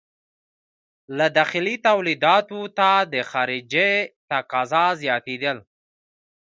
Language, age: Pashto, 19-29